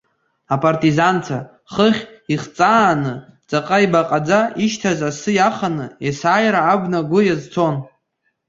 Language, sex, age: Abkhazian, male, under 19